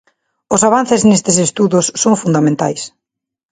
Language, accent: Galician, Neofalante